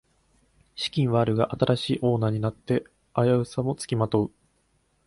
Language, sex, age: Japanese, male, 19-29